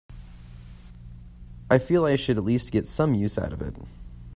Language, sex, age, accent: English, male, 19-29, United States English